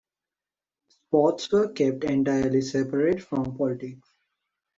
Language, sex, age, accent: English, male, 19-29, England English